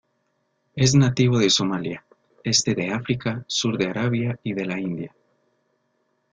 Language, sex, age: Spanish, male, 30-39